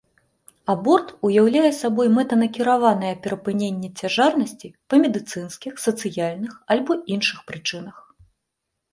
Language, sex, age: Belarusian, female, 30-39